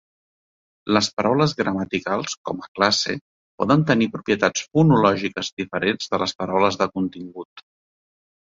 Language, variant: Catalan, Central